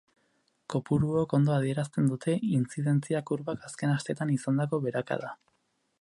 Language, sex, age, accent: Basque, male, 19-29, Erdialdekoa edo Nafarra (Gipuzkoa, Nafarroa)